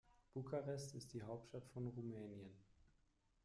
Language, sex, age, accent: German, male, 30-39, Deutschland Deutsch